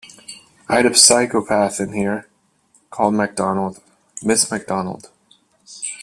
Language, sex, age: English, male, 19-29